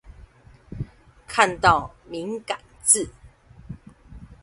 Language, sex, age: Chinese, female, 40-49